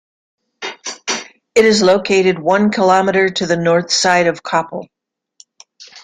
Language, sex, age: English, female, 70-79